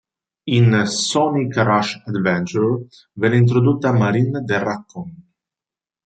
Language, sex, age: Italian, male, 30-39